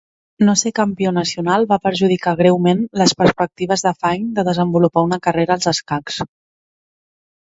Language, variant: Catalan, Central